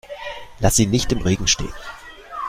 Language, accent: German, Deutschland Deutsch